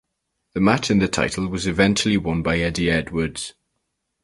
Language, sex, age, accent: English, male, under 19, England English